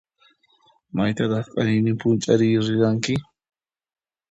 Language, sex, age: Puno Quechua, male, 30-39